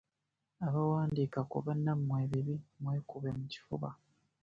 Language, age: Ganda, 19-29